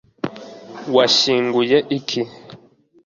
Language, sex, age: Kinyarwanda, male, 19-29